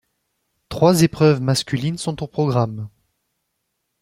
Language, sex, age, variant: French, male, 19-29, Français de métropole